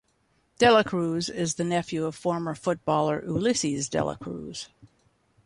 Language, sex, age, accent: English, female, 70-79, United States English